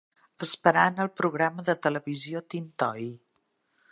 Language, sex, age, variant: Catalan, female, 50-59, Central